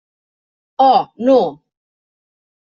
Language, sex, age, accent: Catalan, female, 50-59, valencià